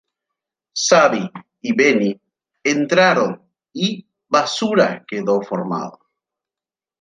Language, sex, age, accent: Spanish, male, 40-49, Rioplatense: Argentina, Uruguay, este de Bolivia, Paraguay